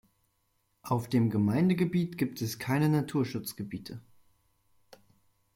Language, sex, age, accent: German, male, 19-29, Deutschland Deutsch